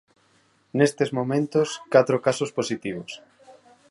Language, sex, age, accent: Galician, male, 50-59, Normativo (estándar)